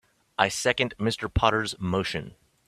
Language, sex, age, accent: English, male, 40-49, United States English